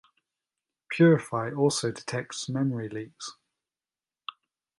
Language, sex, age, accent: English, male, 40-49, England English